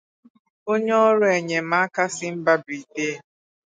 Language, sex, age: Igbo, female, 19-29